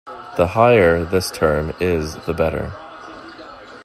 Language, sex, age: English, male, 30-39